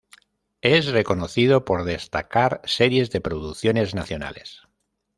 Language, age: Spanish, 30-39